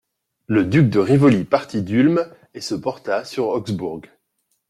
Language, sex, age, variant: French, male, 40-49, Français de métropole